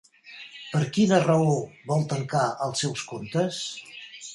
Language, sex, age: Catalan, male, 80-89